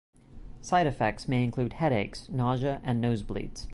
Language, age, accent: English, 19-29, United States English